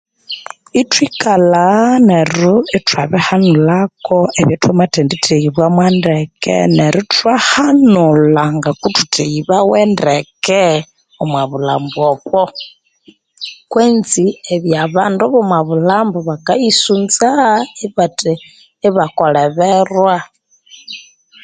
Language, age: Konzo, 19-29